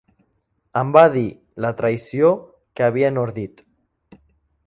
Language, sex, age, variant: Catalan, male, under 19, Central